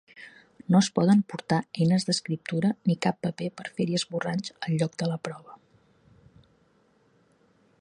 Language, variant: Catalan, Central